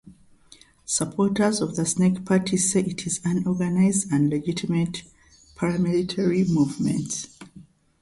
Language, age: English, 40-49